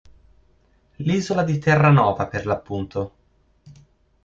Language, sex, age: Italian, male, 19-29